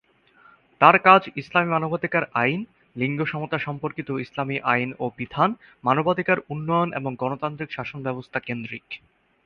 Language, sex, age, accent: Bengali, male, 19-29, fluent